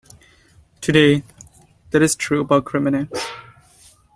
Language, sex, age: English, male, 19-29